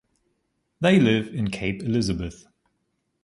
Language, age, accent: English, 19-29, United States English